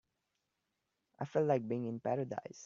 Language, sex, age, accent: English, male, under 19, India and South Asia (India, Pakistan, Sri Lanka)